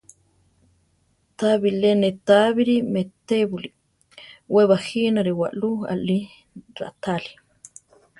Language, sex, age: Central Tarahumara, female, 30-39